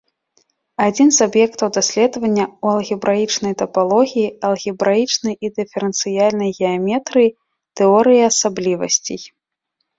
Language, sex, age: Belarusian, female, 19-29